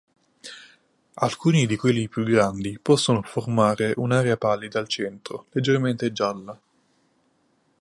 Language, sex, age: Italian, male, 19-29